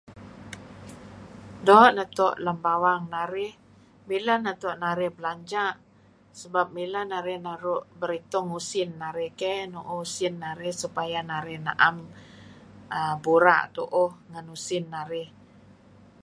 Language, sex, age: Kelabit, female, 60-69